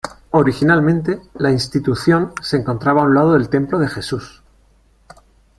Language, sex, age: Spanish, male, 40-49